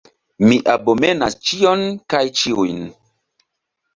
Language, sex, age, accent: Esperanto, male, 30-39, Internacia